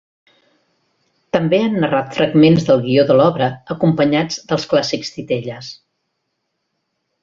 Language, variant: Catalan, Central